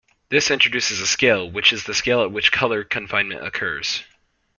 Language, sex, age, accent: English, male, under 19, United States English